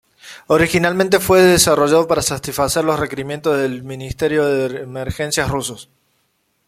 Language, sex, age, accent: Spanish, female, 19-29, Rioplatense: Argentina, Uruguay, este de Bolivia, Paraguay